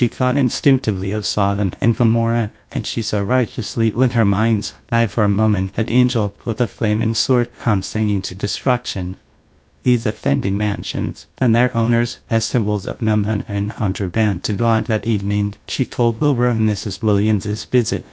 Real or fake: fake